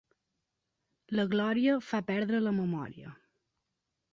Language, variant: Catalan, Balear